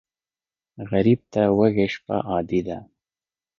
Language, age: Pashto, 30-39